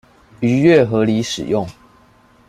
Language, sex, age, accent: Chinese, male, under 19, 出生地：臺中市